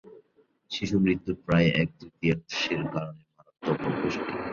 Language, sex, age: Bengali, male, 19-29